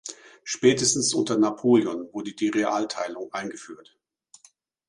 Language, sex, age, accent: German, male, 50-59, Deutschland Deutsch